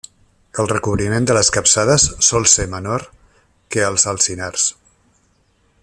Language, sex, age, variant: Catalan, male, 50-59, Central